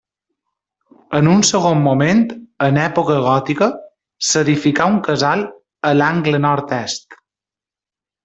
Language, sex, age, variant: Catalan, male, 30-39, Balear